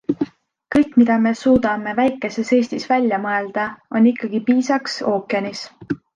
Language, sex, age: Estonian, female, 19-29